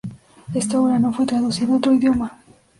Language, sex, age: Spanish, female, under 19